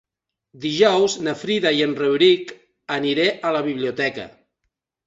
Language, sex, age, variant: Catalan, male, 50-59, Central